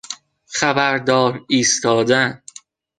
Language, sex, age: Persian, male, under 19